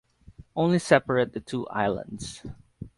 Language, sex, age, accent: English, male, 19-29, Filipino